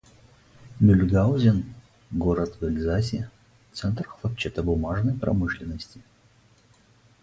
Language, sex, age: Russian, male, 40-49